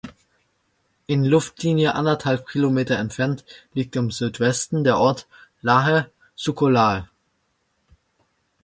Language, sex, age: German, male, under 19